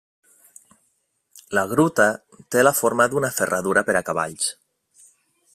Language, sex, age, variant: Catalan, male, 30-39, Nord-Occidental